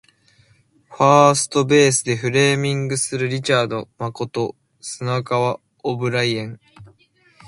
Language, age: Japanese, 19-29